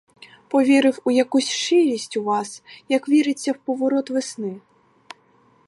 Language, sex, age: Ukrainian, female, 19-29